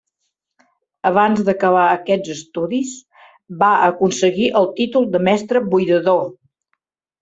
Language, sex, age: Catalan, male, 40-49